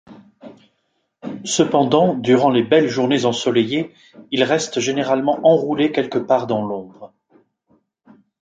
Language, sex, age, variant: French, male, 40-49, Français de métropole